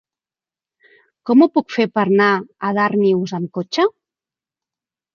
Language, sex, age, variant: Catalan, female, 40-49, Central